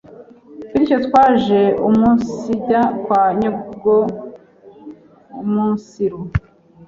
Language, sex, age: Kinyarwanda, female, 40-49